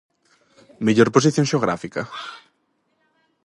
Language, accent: Galician, Central (gheada); Oriental (común en zona oriental)